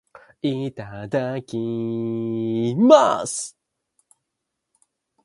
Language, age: English, 19-29